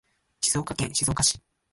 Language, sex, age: Japanese, male, 19-29